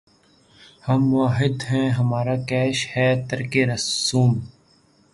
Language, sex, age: Urdu, male, 19-29